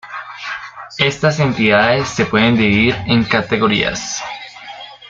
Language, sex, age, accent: Spanish, male, under 19, Andino-Pacífico: Colombia, Perú, Ecuador, oeste de Bolivia y Venezuela andina